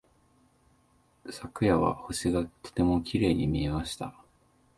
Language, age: Japanese, 19-29